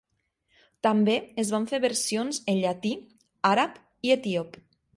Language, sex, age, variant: Catalan, female, 30-39, Nord-Occidental